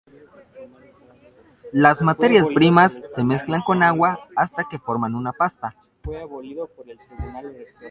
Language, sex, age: Spanish, male, 19-29